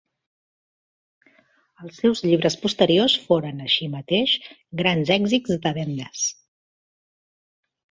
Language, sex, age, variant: Catalan, female, 40-49, Central